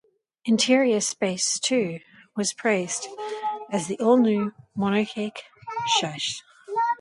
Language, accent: English, Australian English